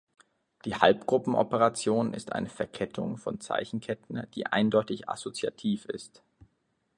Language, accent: German, Deutschland Deutsch